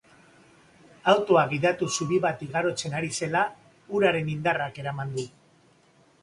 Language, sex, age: Basque, male, 50-59